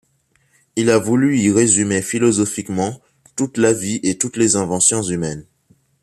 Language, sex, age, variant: French, male, under 19, Français des départements et régions d'outre-mer